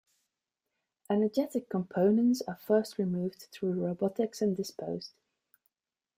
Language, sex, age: English, female, 40-49